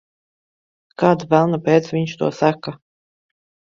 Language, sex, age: Latvian, female, 40-49